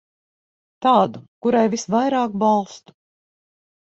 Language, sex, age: Latvian, female, 50-59